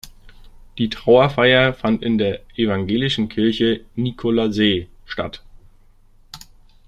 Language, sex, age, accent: German, male, 30-39, Deutschland Deutsch